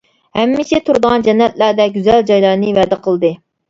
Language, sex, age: Uyghur, female, 19-29